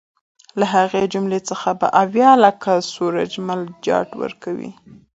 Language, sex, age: Pashto, female, 19-29